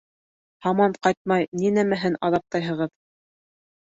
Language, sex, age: Bashkir, female, 30-39